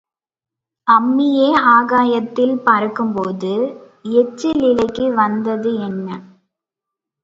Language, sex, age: Tamil, female, under 19